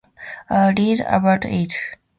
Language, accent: English, United States English